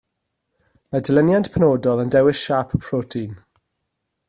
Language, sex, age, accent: Welsh, male, 30-39, Y Deyrnas Unedig Cymraeg